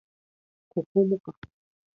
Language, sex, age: Japanese, female, 30-39